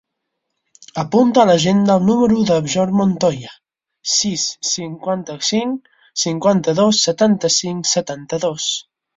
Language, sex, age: Catalan, male, 19-29